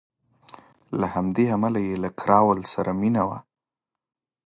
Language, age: Pashto, 19-29